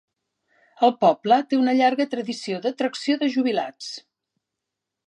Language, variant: Catalan, Central